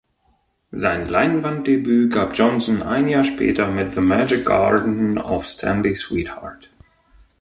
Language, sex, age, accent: German, male, 30-39, Deutschland Deutsch